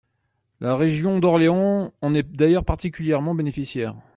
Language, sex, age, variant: French, male, 40-49, Français de métropole